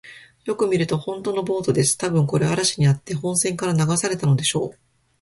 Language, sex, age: Japanese, female, 40-49